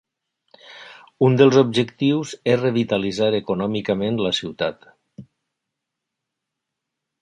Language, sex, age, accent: Catalan, male, 60-69, valencià